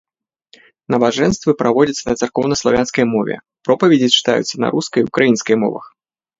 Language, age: Belarusian, 40-49